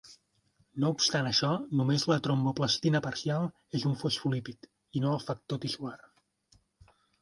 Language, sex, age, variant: Catalan, male, 30-39, Central